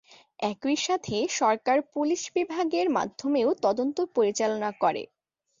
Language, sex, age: Bengali, female, under 19